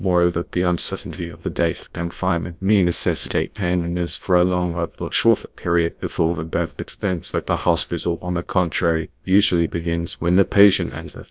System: TTS, GlowTTS